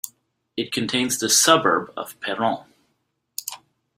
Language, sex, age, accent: English, male, 30-39, Canadian English